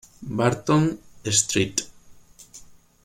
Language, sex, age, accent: Spanish, male, 19-29, España: Sur peninsular (Andalucia, Extremadura, Murcia)